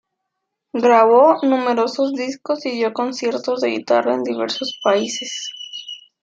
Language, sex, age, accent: Spanish, female, 19-29, México